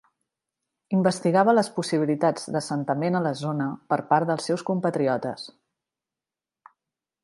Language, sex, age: Catalan, female, 40-49